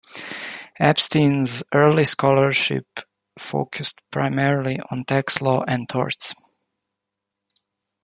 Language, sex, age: English, male, 19-29